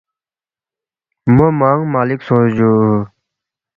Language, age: Balti, 19-29